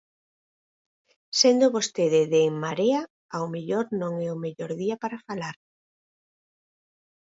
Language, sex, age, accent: Galician, female, 50-59, Oriental (común en zona oriental)